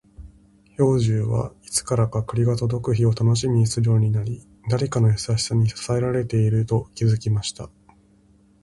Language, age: Japanese, 19-29